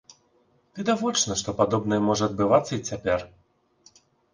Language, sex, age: Belarusian, male, 30-39